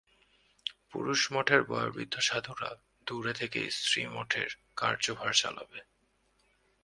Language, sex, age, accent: Bengali, male, 19-29, শুদ্ধ